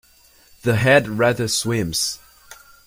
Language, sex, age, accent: English, male, under 19, United States English